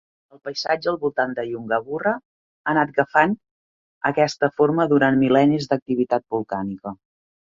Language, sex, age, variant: Catalan, female, 40-49, Central